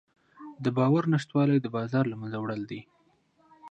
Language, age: Pashto, 19-29